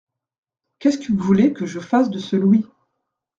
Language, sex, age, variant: French, female, 40-49, Français de métropole